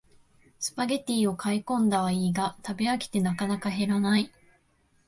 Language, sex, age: Japanese, female, 19-29